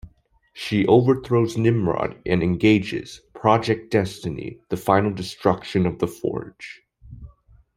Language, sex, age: English, male, under 19